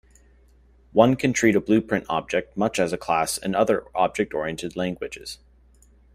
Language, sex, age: English, male, 19-29